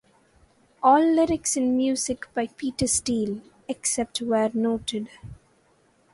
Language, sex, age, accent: English, female, 19-29, India and South Asia (India, Pakistan, Sri Lanka)